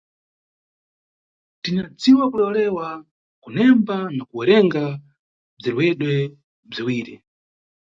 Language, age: Nyungwe, 30-39